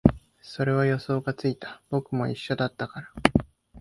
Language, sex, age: Japanese, male, 19-29